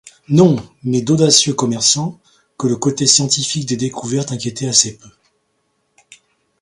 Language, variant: French, Français de métropole